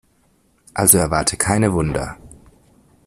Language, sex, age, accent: German, male, 19-29, Deutschland Deutsch